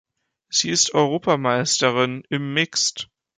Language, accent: German, Deutschland Deutsch